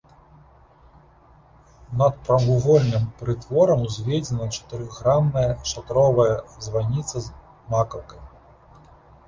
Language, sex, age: Belarusian, male, 40-49